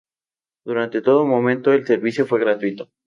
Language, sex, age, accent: Spanish, male, 19-29, México